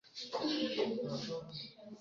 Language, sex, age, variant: Swahili, male, 30-39, Kiswahili cha Bara ya Kenya